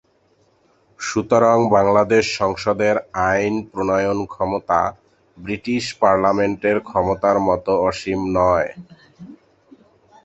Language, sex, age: Bengali, male, 30-39